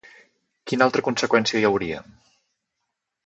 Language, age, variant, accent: Catalan, 30-39, Central, central